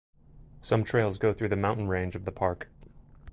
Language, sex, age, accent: English, male, 30-39, United States English